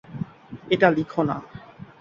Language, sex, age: Bengali, male, 19-29